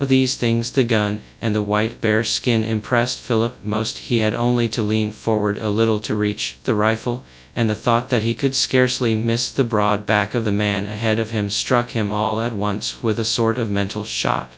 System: TTS, FastPitch